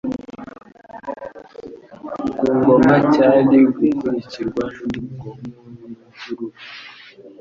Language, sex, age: Kinyarwanda, male, under 19